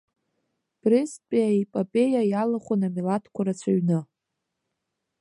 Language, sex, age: Abkhazian, female, under 19